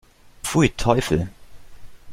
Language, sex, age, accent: German, male, under 19, Deutschland Deutsch